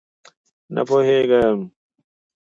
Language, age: Pashto, 19-29